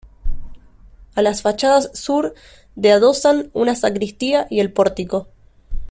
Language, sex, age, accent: Spanish, female, 19-29, Rioplatense: Argentina, Uruguay, este de Bolivia, Paraguay